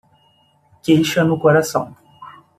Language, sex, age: Portuguese, male, 30-39